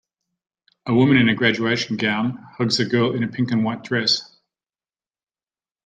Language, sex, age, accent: English, male, 40-49, Australian English